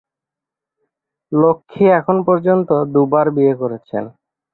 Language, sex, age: Bengali, male, 30-39